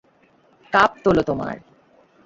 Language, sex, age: Bengali, female, 19-29